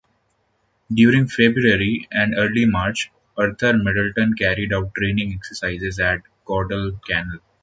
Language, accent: English, India and South Asia (India, Pakistan, Sri Lanka)